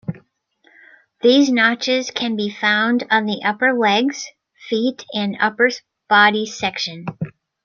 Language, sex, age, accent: English, female, 60-69, United States English